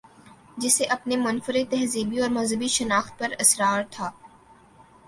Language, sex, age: Urdu, female, 19-29